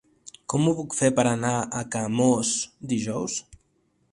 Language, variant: Catalan, Central